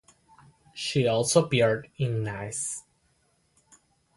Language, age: English, 19-29